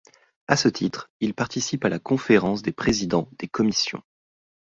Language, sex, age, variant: French, male, 30-39, Français de métropole